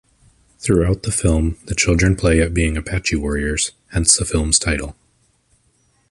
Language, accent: English, United States English